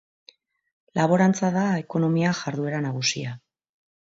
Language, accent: Basque, Mendebalekoa (Araba, Bizkaia, Gipuzkoako mendebaleko herri batzuk)